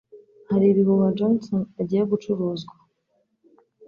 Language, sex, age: Kinyarwanda, female, 19-29